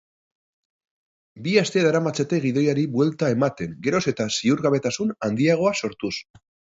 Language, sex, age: Basque, male, 40-49